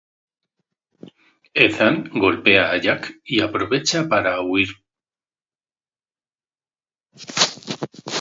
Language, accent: Spanish, España: Centro-Sur peninsular (Madrid, Toledo, Castilla-La Mancha)